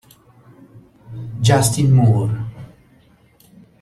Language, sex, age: Italian, male, 50-59